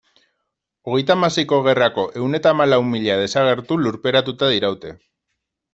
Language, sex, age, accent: Basque, male, 30-39, Erdialdekoa edo Nafarra (Gipuzkoa, Nafarroa)